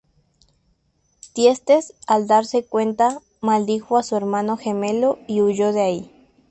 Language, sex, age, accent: Spanish, male, 19-29, México